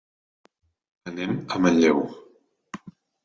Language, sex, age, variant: Catalan, male, 40-49, Central